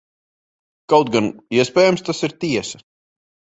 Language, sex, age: Latvian, female, 40-49